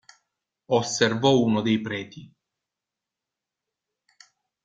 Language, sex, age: Italian, male, 40-49